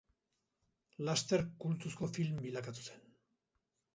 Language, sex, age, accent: Basque, male, 50-59, Erdialdekoa edo Nafarra (Gipuzkoa, Nafarroa)